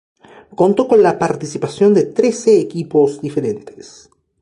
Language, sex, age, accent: Spanish, male, 19-29, Chileno: Chile, Cuyo